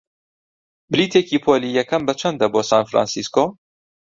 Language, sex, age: Central Kurdish, male, 19-29